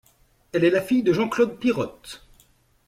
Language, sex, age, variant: French, male, 40-49, Français de métropole